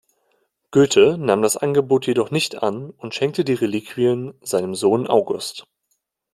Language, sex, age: German, male, 19-29